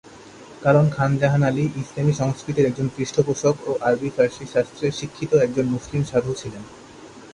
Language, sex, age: Bengali, male, 19-29